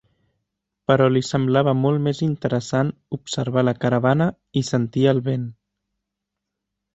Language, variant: Catalan, Central